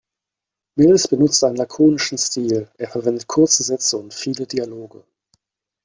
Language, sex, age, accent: German, male, 40-49, Deutschland Deutsch